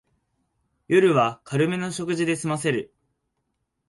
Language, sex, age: Japanese, male, 19-29